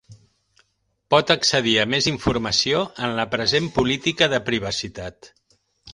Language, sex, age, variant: Catalan, male, 50-59, Central